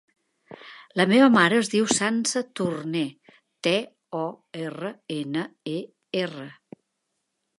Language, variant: Catalan, Central